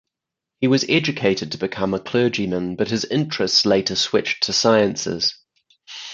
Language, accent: English, England English; New Zealand English